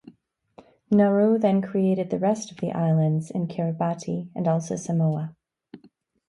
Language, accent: English, United States English